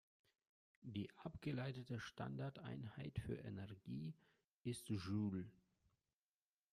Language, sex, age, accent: German, male, 40-49, Russisch Deutsch